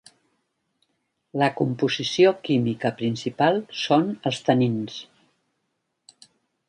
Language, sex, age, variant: Catalan, female, 70-79, Central